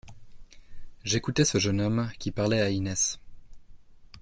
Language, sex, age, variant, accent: French, male, 19-29, Français d'Europe, Français de Suisse